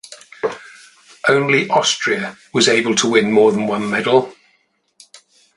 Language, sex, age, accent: English, male, 60-69, England English